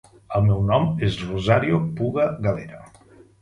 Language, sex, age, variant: Catalan, male, 50-59, Central